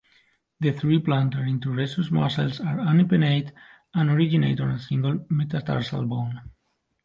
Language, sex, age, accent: English, male, 19-29, England English